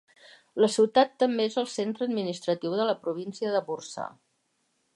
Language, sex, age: Catalan, female, 60-69